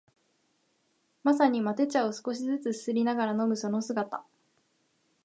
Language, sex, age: Japanese, female, 19-29